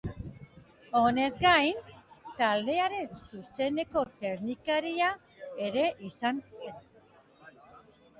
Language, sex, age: Basque, female, 50-59